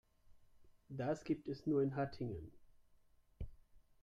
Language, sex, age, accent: German, male, 30-39, Deutschland Deutsch